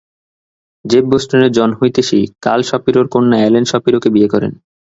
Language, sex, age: Bengali, male, 19-29